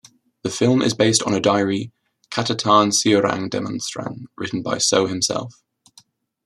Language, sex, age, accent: English, male, 19-29, England English